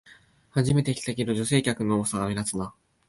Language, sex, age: Japanese, male, 19-29